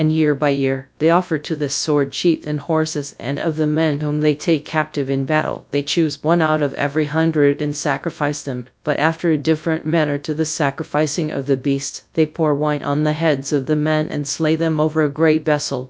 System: TTS, GradTTS